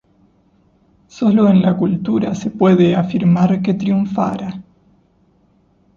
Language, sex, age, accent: Spanish, male, 30-39, Rioplatense: Argentina, Uruguay, este de Bolivia, Paraguay